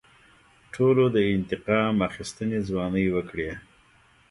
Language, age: Pashto, 30-39